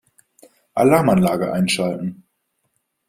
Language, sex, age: German, male, 19-29